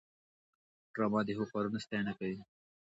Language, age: Pashto, 19-29